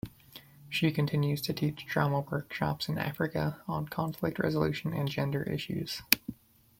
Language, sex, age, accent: English, male, 30-39, United States English